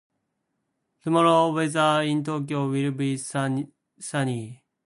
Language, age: Japanese, 19-29